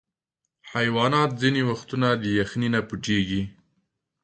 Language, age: Pashto, 30-39